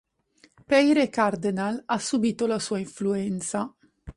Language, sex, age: Italian, female, 30-39